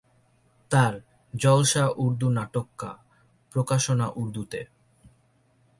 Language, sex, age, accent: Bengali, male, 19-29, Native